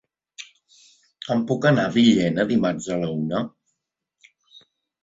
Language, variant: Catalan, Balear